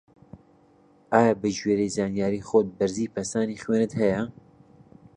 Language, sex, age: Central Kurdish, male, 30-39